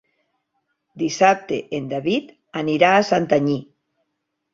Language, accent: Catalan, valencià